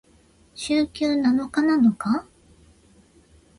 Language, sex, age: Japanese, female, 30-39